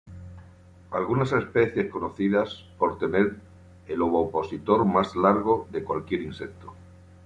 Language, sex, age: Spanish, male, 50-59